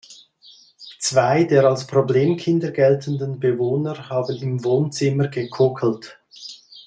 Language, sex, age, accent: German, male, 50-59, Schweizerdeutsch